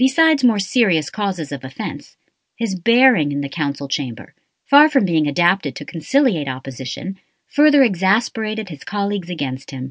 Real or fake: real